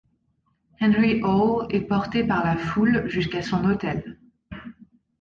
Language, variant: French, Français de métropole